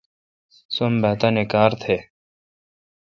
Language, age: Kalkoti, 19-29